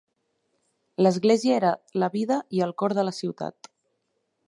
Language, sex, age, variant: Catalan, female, 30-39, Central